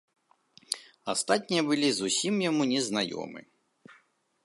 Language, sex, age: Belarusian, male, 40-49